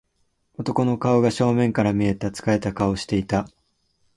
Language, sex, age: Japanese, male, 19-29